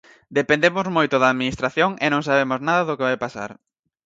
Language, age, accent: Galician, 19-29, Atlántico (seseo e gheada); Normativo (estándar)